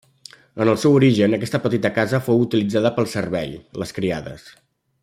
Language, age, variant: Catalan, 40-49, Central